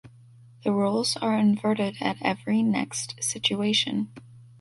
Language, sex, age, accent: English, female, under 19, United States English